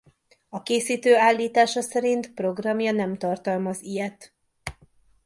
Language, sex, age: Hungarian, female, 40-49